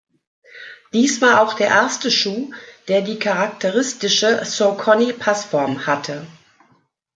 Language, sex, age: German, female, 50-59